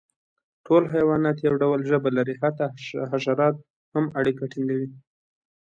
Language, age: Pashto, 19-29